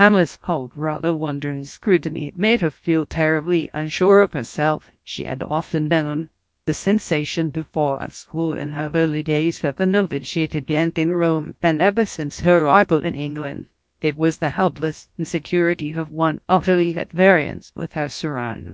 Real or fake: fake